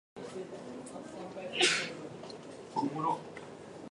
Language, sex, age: Adamawa Fulfulde, female, under 19